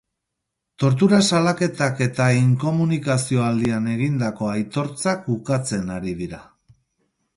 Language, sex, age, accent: Basque, male, 40-49, Mendebalekoa (Araba, Bizkaia, Gipuzkoako mendebaleko herri batzuk)